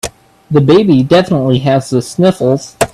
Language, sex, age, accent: English, male, under 19, United States English